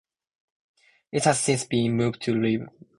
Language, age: English, 19-29